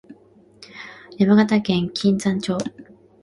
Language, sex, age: Japanese, female, 19-29